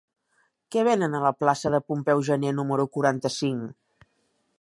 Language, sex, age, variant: Catalan, female, 50-59, Central